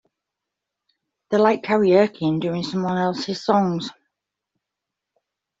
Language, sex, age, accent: English, female, 40-49, England English